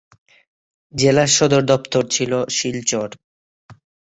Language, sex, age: Bengali, male, 19-29